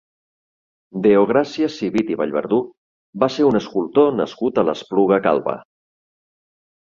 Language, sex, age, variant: Catalan, male, 40-49, Septentrional